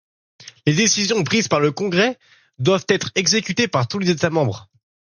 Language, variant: French, Français de métropole